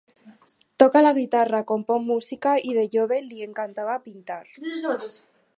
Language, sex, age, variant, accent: Catalan, female, under 19, Alacantí, valencià